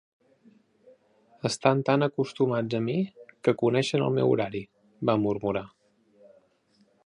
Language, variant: Catalan, Central